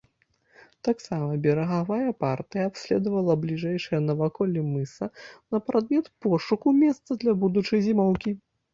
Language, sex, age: Belarusian, male, 30-39